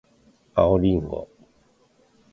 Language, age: Japanese, 50-59